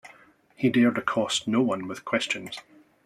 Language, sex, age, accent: English, male, 40-49, Scottish English